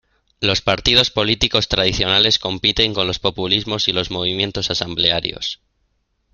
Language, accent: Spanish, España: Norte peninsular (Asturias, Castilla y León, Cantabria, País Vasco, Navarra, Aragón, La Rioja, Guadalajara, Cuenca)